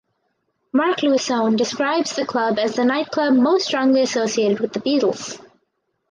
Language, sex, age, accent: English, female, under 19, United States English